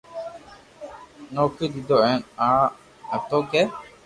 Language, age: Loarki, 40-49